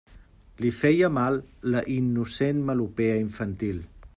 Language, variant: Catalan, Central